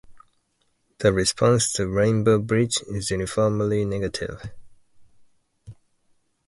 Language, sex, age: English, male, 19-29